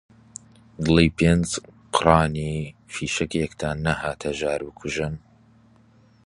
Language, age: Central Kurdish, 19-29